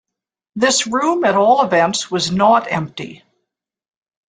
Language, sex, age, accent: English, female, 60-69, Canadian English